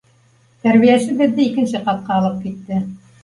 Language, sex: Bashkir, female